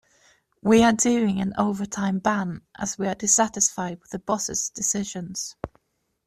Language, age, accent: English, 19-29, England English